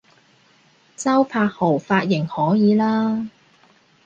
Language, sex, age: Cantonese, female, 30-39